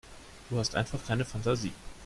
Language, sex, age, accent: German, male, under 19, Deutschland Deutsch